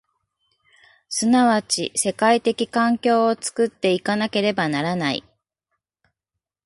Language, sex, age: Japanese, female, 40-49